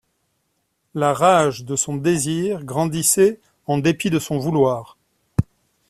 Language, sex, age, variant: French, male, 40-49, Français de métropole